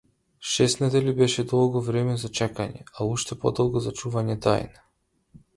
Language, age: Macedonian, 19-29